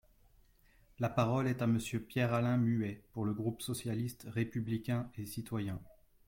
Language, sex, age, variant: French, male, 30-39, Français de métropole